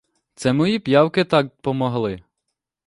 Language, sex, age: Ukrainian, male, 30-39